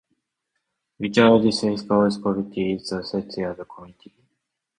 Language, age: English, 19-29